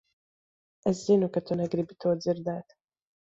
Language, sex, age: Latvian, female, 19-29